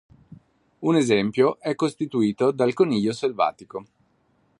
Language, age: Italian, 30-39